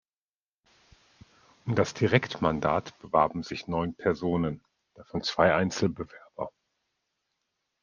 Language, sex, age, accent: German, male, 40-49, Deutschland Deutsch